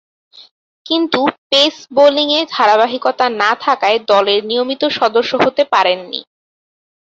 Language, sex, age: Bengali, female, 19-29